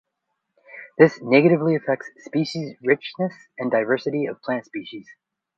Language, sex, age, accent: English, male, 19-29, United States English